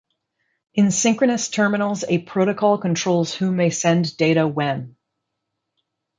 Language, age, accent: English, 19-29, United States English